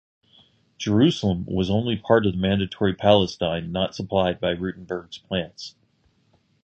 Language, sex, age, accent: English, male, 50-59, United States English